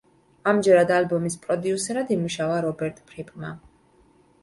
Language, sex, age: Georgian, female, 19-29